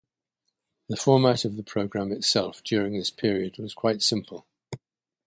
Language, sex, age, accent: English, male, 70-79, England English